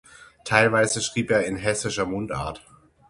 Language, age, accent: German, 30-39, Deutschland Deutsch